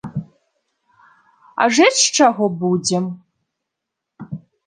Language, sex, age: Belarusian, female, 19-29